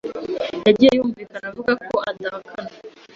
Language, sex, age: Kinyarwanda, female, 19-29